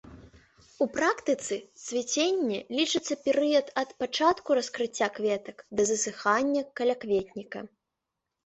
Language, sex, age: Belarusian, female, under 19